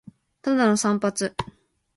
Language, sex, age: Japanese, female, 19-29